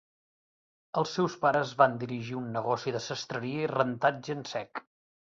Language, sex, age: Catalan, male, 40-49